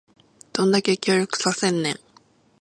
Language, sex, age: Japanese, female, 19-29